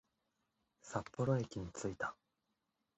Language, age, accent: Japanese, 19-29, 標準語